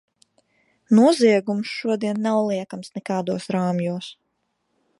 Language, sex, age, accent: Latvian, female, 19-29, Dzimtā valoda